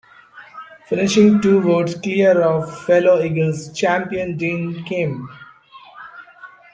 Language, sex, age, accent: English, male, 30-39, India and South Asia (India, Pakistan, Sri Lanka)